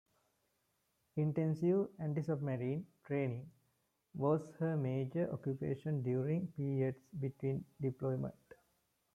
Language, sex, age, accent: English, male, 19-29, India and South Asia (India, Pakistan, Sri Lanka)